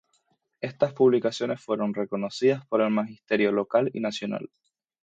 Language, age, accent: Spanish, 19-29, España: Islas Canarias